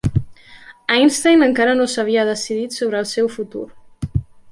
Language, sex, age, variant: Catalan, female, 19-29, Central